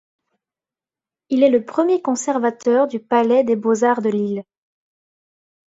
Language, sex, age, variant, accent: French, female, 19-29, Français d'Europe, Français de Belgique